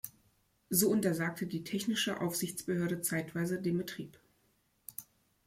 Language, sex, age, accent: German, female, 40-49, Deutschland Deutsch